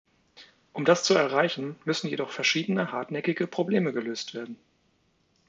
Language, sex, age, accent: German, male, 40-49, Deutschland Deutsch